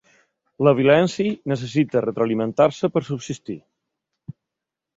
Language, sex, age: Catalan, male, 40-49